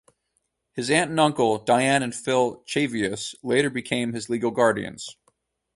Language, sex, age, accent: English, male, 30-39, United States English